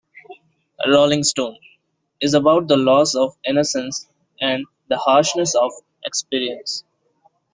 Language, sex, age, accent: English, male, under 19, India and South Asia (India, Pakistan, Sri Lanka)